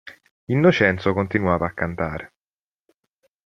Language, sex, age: Italian, male, 30-39